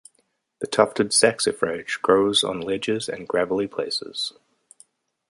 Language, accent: English, New Zealand English